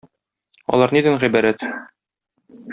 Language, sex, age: Tatar, male, 30-39